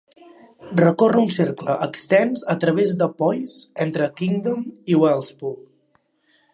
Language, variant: Catalan, Central